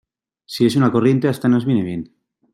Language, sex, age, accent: Spanish, male, 30-39, España: Norte peninsular (Asturias, Castilla y León, Cantabria, País Vasco, Navarra, Aragón, La Rioja, Guadalajara, Cuenca)